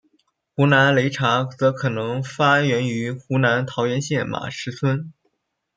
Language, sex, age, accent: Chinese, male, 19-29, 出生地：山东省